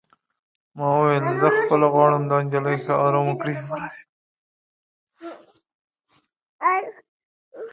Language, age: Pashto, 30-39